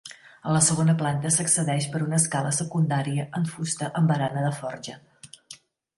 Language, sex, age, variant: Catalan, female, 50-59, Central